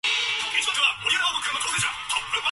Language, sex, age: English, male, 19-29